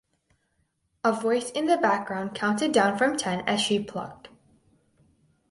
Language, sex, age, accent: English, female, under 19, United States English